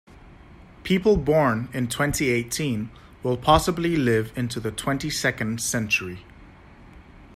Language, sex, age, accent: English, male, 30-39, United States English